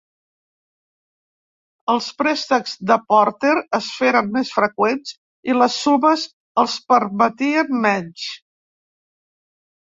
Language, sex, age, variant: Catalan, female, 70-79, Central